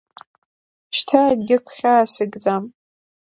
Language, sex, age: Abkhazian, female, under 19